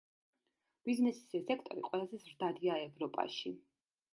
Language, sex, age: Georgian, female, 30-39